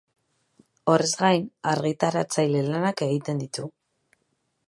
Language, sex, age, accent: Basque, female, 30-39, Mendebalekoa (Araba, Bizkaia, Gipuzkoako mendebaleko herri batzuk)